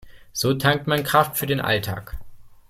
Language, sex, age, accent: German, male, 19-29, Deutschland Deutsch